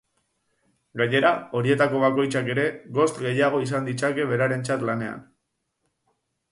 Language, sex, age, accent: Basque, male, 19-29, Mendebalekoa (Araba, Bizkaia, Gipuzkoako mendebaleko herri batzuk)